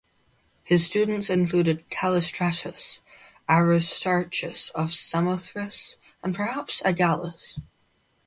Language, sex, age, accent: English, male, under 19, Irish English